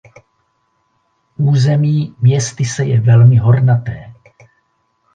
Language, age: Czech, 60-69